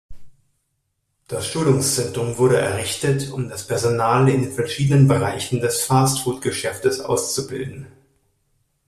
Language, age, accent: German, 30-39, Deutschland Deutsch